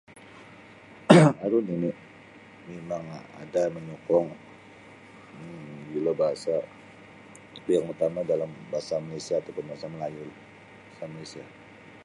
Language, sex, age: Sabah Bisaya, male, 40-49